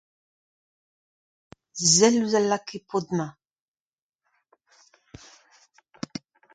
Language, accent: Breton, Kerneveg